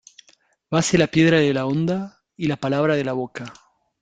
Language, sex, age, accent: Spanish, male, 50-59, Rioplatense: Argentina, Uruguay, este de Bolivia, Paraguay